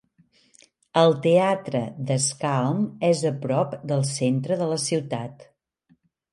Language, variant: Catalan, Central